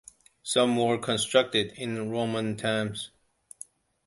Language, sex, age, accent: English, male, 19-29, Hong Kong English